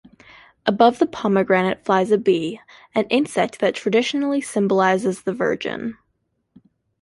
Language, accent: English, United States English